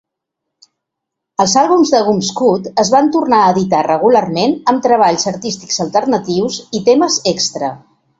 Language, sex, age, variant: Catalan, female, 50-59, Central